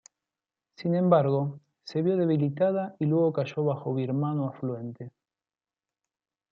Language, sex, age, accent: Spanish, male, 40-49, Rioplatense: Argentina, Uruguay, este de Bolivia, Paraguay